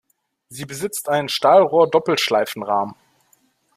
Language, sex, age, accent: German, male, 30-39, Deutschland Deutsch